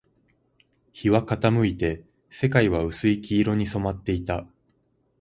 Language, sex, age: Japanese, male, 19-29